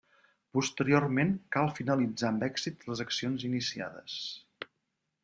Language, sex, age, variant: Catalan, male, 50-59, Central